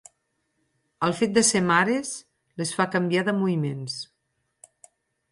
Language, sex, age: Catalan, female, 50-59